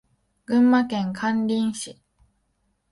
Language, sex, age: Japanese, female, 19-29